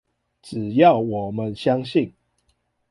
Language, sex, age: Chinese, male, 19-29